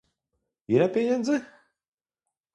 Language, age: Polish, 19-29